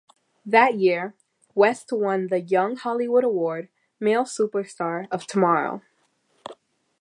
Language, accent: English, United States English